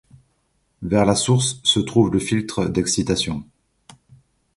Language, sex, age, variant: French, male, 40-49, Français de métropole